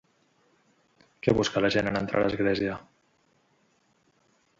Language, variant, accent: Catalan, Central, central